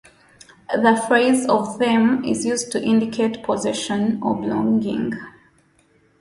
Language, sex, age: English, female, 19-29